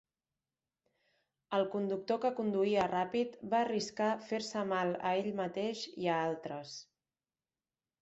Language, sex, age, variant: Catalan, female, 30-39, Central